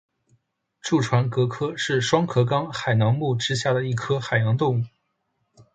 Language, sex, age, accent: Chinese, male, under 19, 出生地：湖北省